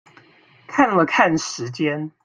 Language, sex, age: Chinese, male, 19-29